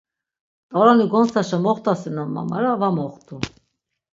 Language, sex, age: Laz, female, 60-69